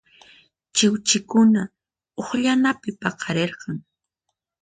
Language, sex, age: Puno Quechua, female, 30-39